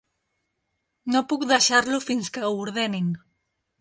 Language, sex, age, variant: Catalan, female, 40-49, Central